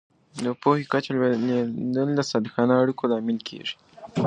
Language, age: Pashto, 19-29